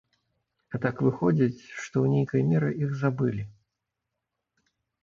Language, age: Belarusian, 40-49